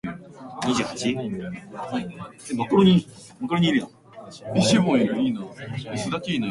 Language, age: Japanese, 19-29